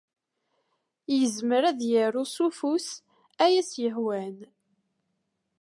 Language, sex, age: Kabyle, female, 19-29